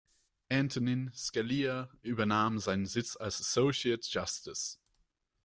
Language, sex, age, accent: German, male, 19-29, Deutschland Deutsch